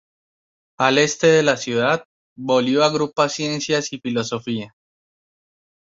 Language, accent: Spanish, Andino-Pacífico: Colombia, Perú, Ecuador, oeste de Bolivia y Venezuela andina